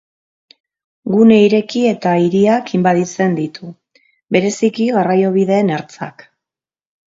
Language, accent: Basque, Mendebalekoa (Araba, Bizkaia, Gipuzkoako mendebaleko herri batzuk)